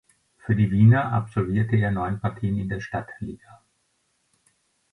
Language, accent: German, Österreichisches Deutsch